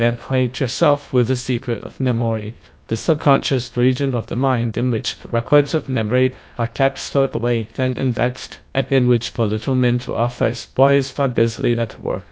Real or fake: fake